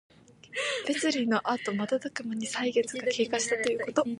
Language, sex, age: Japanese, female, 19-29